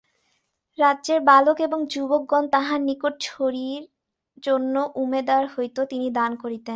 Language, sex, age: Bengali, female, 19-29